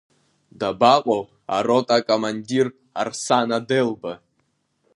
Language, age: Abkhazian, under 19